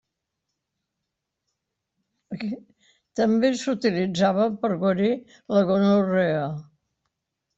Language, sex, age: Catalan, female, 90+